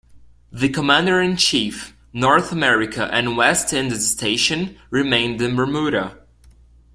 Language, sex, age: English, male, under 19